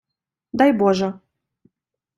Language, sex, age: Ukrainian, female, 19-29